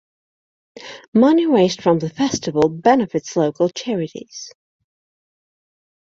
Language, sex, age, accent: English, female, 40-49, England English